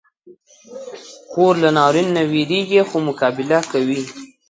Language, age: Pashto, under 19